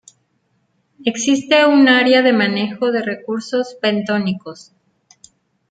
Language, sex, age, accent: Spanish, female, 40-49, México